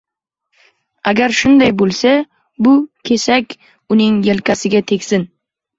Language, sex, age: Uzbek, male, under 19